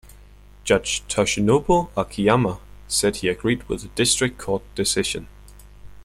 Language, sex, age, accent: English, male, under 19, United States English